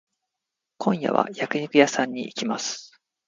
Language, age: Japanese, 30-39